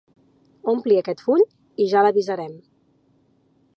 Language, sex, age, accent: Catalan, female, 30-39, central; nord-occidental